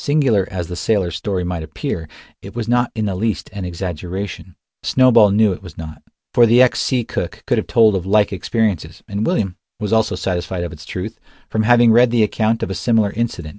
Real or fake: real